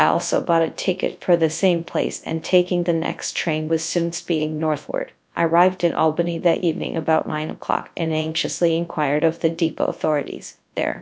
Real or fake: fake